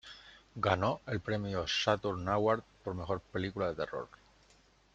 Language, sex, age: Spanish, male, 30-39